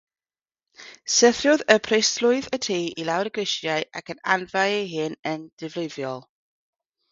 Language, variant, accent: Welsh, South-Eastern Welsh, Y Deyrnas Unedig Cymraeg